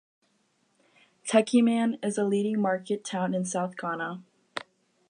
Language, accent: English, United States English